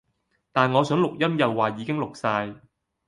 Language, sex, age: Cantonese, male, 30-39